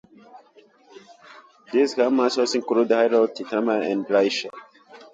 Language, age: English, 19-29